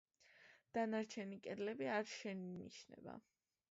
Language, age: Georgian, under 19